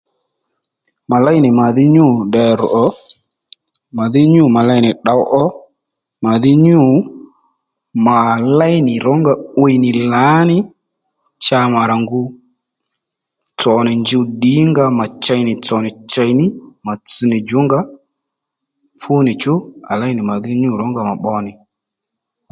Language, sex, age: Lendu, male, 30-39